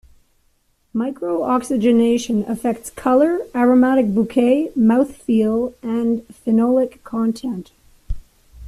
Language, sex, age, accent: English, female, 50-59, Canadian English